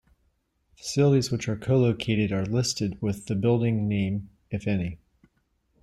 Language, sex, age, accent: English, male, 40-49, United States English